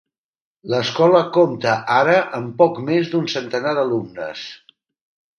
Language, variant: Catalan, Nord-Occidental